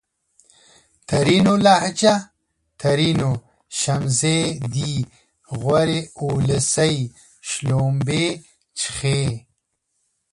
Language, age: Pashto, 40-49